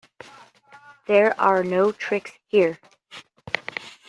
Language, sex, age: English, female, 40-49